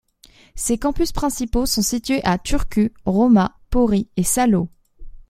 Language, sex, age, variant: French, female, 19-29, Français de métropole